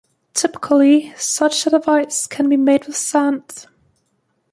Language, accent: English, England English